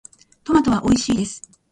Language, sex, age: Japanese, female, 30-39